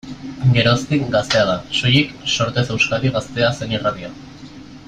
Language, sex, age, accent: Basque, male, 19-29, Mendebalekoa (Araba, Bizkaia, Gipuzkoako mendebaleko herri batzuk)